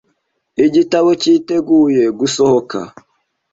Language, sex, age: Kinyarwanda, male, 19-29